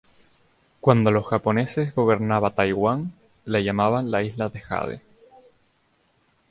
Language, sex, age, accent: Spanish, male, 19-29, España: Islas Canarias